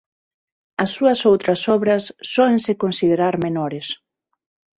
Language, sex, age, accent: Galician, female, 30-39, Normativo (estándar); Neofalante